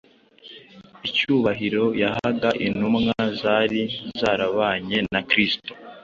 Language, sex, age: Kinyarwanda, male, under 19